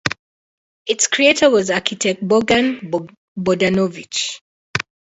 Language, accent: English, England English